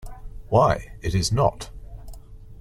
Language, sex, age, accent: English, male, 40-49, Australian English